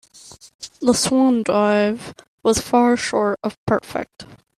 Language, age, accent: English, under 19, United States English